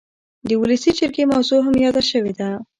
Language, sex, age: Pashto, female, 40-49